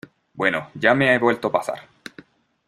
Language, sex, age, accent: Spanish, male, 19-29, Chileno: Chile, Cuyo